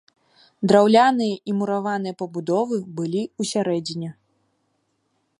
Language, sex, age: Belarusian, female, 19-29